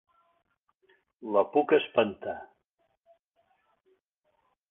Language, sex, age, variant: Catalan, male, 50-59, Balear